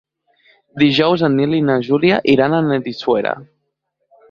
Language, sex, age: Catalan, female, 50-59